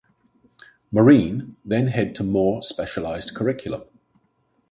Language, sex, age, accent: English, male, 60-69, England English